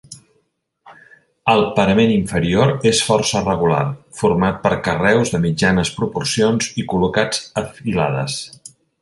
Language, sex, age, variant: Catalan, male, 50-59, Central